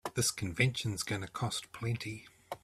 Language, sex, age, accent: English, male, 30-39, New Zealand English